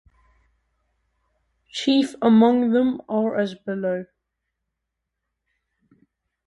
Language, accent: English, India and South Asia (India, Pakistan, Sri Lanka)